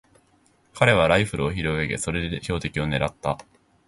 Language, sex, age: Japanese, male, 19-29